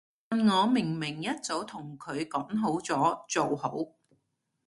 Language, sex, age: Cantonese, female, 40-49